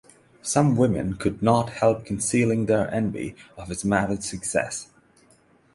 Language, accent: English, England English; India and South Asia (India, Pakistan, Sri Lanka)